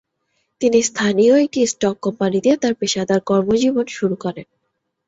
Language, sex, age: Bengali, female, 19-29